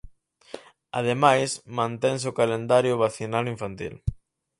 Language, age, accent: Galician, 19-29, Atlántico (seseo e gheada)